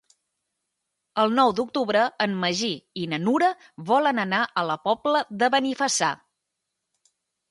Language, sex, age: Catalan, female, 30-39